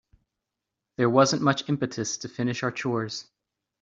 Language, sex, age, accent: English, male, 30-39, United States English